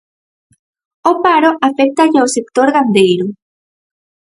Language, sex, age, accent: Galician, female, under 19, Normativo (estándar)